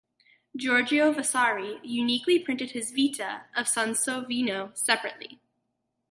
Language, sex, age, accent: English, female, under 19, United States English